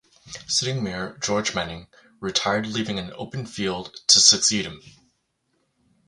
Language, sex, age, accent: English, male, 19-29, Canadian English